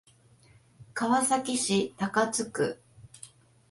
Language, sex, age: Japanese, female, 50-59